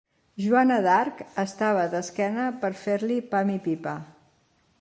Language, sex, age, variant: Catalan, female, 60-69, Central